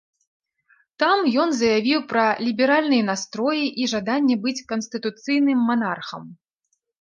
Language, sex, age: Belarusian, female, 30-39